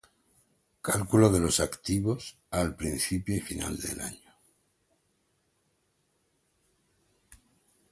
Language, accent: Spanish, España: Centro-Sur peninsular (Madrid, Toledo, Castilla-La Mancha)